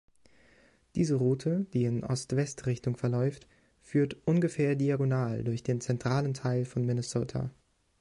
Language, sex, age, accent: German, male, 19-29, Deutschland Deutsch